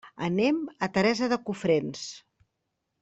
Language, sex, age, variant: Catalan, female, 50-59, Central